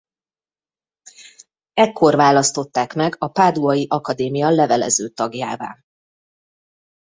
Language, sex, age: Hungarian, female, 30-39